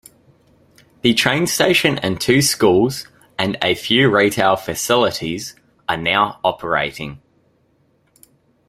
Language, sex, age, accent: English, male, 19-29, Australian English